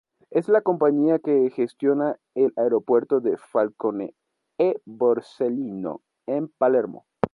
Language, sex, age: Spanish, male, 19-29